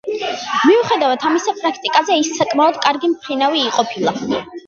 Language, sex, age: Georgian, female, under 19